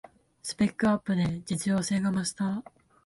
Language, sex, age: Japanese, female, 19-29